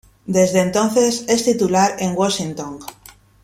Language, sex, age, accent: Spanish, female, 50-59, España: Centro-Sur peninsular (Madrid, Toledo, Castilla-La Mancha)